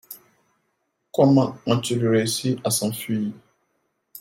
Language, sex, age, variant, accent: French, male, 19-29, Français d'Afrique subsaharienne et des îles africaines, Français de Côte d’Ivoire